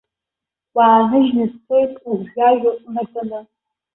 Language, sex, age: Abkhazian, female, under 19